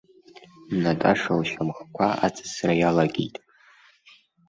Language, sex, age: Abkhazian, male, under 19